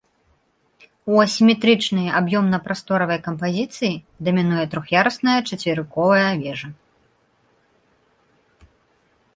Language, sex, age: Belarusian, female, 19-29